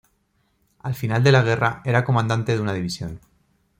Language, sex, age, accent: Spanish, male, 40-49, España: Norte peninsular (Asturias, Castilla y León, Cantabria, País Vasco, Navarra, Aragón, La Rioja, Guadalajara, Cuenca)